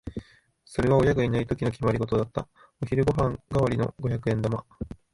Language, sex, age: Japanese, male, 19-29